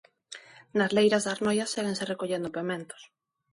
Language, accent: Galician, Neofalante